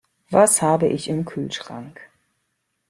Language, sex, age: German, female, 19-29